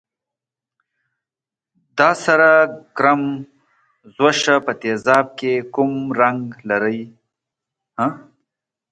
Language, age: Pashto, 40-49